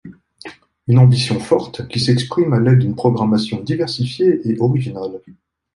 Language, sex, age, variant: French, male, 50-59, Français de métropole